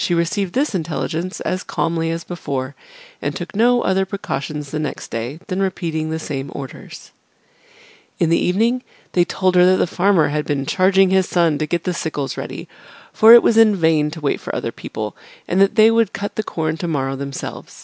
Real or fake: real